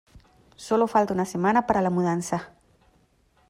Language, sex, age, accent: Spanish, female, 30-39, Andino-Pacífico: Colombia, Perú, Ecuador, oeste de Bolivia y Venezuela andina